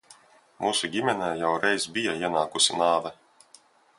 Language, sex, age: Latvian, male, 30-39